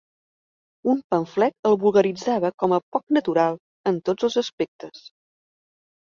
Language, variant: Catalan, Central